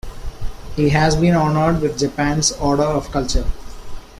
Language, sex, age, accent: English, male, 19-29, India and South Asia (India, Pakistan, Sri Lanka)